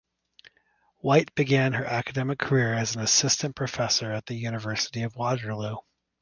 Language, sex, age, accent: English, male, 30-39, United States English